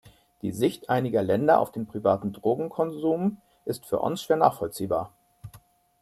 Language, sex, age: German, male, 50-59